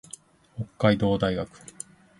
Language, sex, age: Japanese, male, 40-49